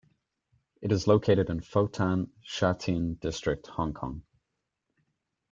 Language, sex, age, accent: English, male, 19-29, Irish English